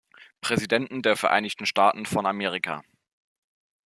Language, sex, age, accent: German, male, 19-29, Deutschland Deutsch